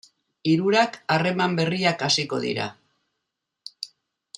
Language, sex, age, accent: Basque, female, 60-69, Mendebalekoa (Araba, Bizkaia, Gipuzkoako mendebaleko herri batzuk)